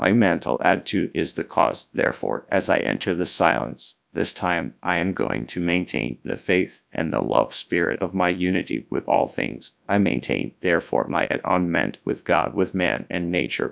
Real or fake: fake